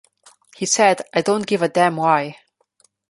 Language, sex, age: English, female, under 19